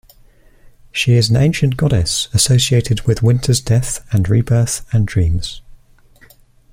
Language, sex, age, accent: English, male, 19-29, England English